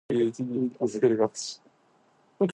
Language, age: Japanese, under 19